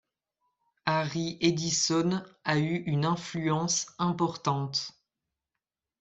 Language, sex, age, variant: French, male, under 19, Français de métropole